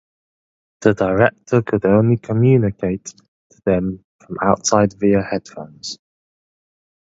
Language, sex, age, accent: English, male, 19-29, England English